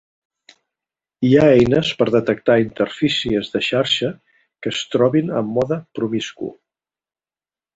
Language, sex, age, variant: Catalan, male, 60-69, Central